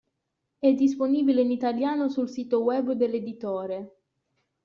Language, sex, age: Italian, female, 19-29